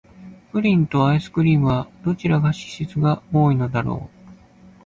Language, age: Japanese, 19-29